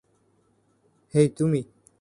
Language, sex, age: Bengali, male, 19-29